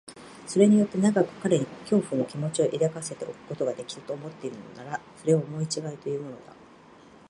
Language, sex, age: Japanese, female, 50-59